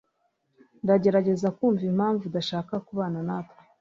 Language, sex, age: Kinyarwanda, female, 30-39